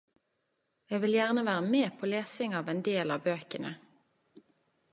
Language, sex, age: Norwegian Nynorsk, female, 30-39